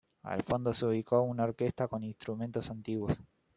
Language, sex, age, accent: Spanish, male, 19-29, Rioplatense: Argentina, Uruguay, este de Bolivia, Paraguay